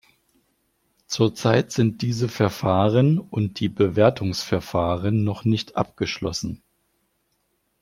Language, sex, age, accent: German, male, 40-49, Deutschland Deutsch